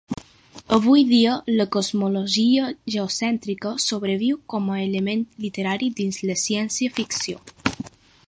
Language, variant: Catalan, Balear